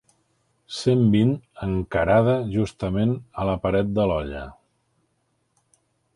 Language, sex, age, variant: Catalan, male, 60-69, Central